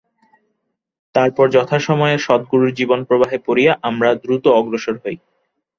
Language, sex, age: Bengali, male, under 19